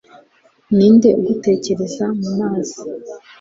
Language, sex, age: Kinyarwanda, female, 19-29